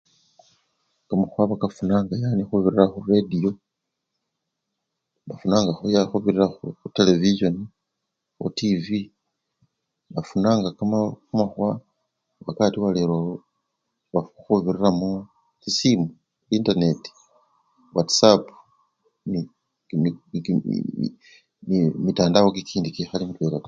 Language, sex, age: Luyia, male, 50-59